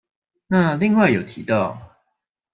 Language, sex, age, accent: Chinese, male, 19-29, 出生地：高雄市